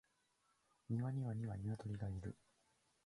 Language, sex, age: Japanese, male, under 19